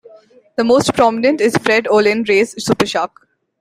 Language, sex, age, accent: English, female, 19-29, India and South Asia (India, Pakistan, Sri Lanka)